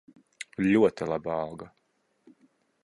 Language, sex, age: Latvian, male, 19-29